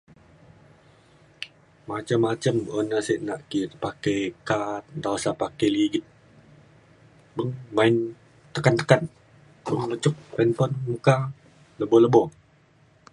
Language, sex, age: Mainstream Kenyah, female, 19-29